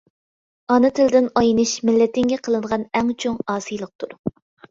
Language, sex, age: Uyghur, female, under 19